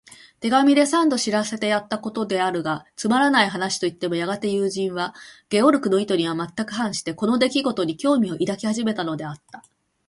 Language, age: Japanese, 40-49